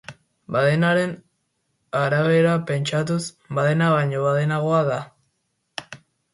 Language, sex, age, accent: Basque, female, 90+, Erdialdekoa edo Nafarra (Gipuzkoa, Nafarroa)